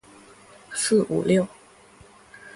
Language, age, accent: Chinese, under 19, 出生地：福建省